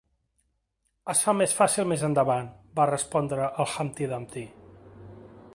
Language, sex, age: Catalan, male, 30-39